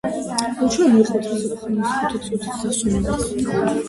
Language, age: Georgian, under 19